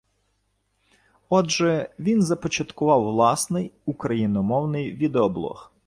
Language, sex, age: Ukrainian, male, 40-49